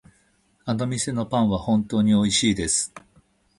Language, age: Japanese, 50-59